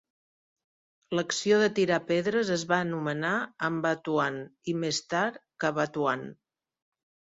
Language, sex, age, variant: Catalan, female, 50-59, Central